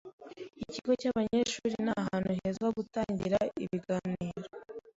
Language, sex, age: Kinyarwanda, female, 19-29